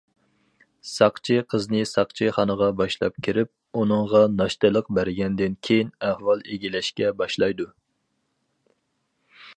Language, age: Uyghur, 19-29